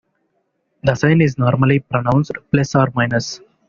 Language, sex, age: English, male, 19-29